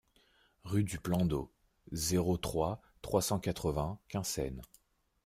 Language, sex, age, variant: French, male, 30-39, Français de métropole